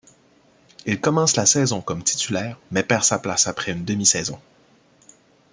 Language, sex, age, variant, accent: French, male, 30-39, Français d'Amérique du Nord, Français du Canada